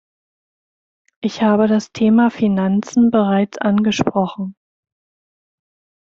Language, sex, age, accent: German, female, 50-59, Deutschland Deutsch